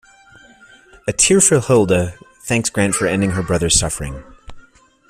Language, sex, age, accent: English, male, 30-39, United States English